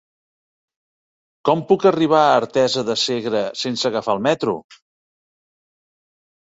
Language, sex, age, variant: Catalan, male, 60-69, Central